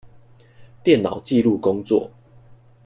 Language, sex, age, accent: Chinese, male, 19-29, 出生地：臺北市